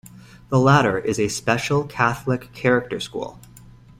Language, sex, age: English, male, 19-29